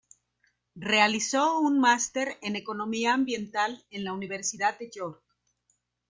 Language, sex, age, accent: Spanish, female, 40-49, México